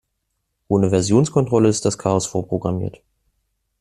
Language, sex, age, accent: German, male, 19-29, Deutschland Deutsch